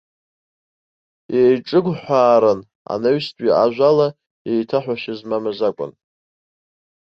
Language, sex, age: Abkhazian, male, 19-29